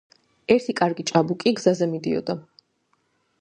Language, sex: Georgian, female